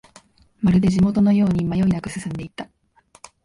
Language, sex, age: Japanese, female, 19-29